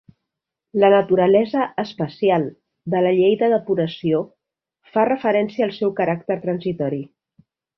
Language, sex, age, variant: Catalan, female, 40-49, Nord-Occidental